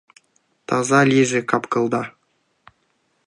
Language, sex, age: Mari, male, 19-29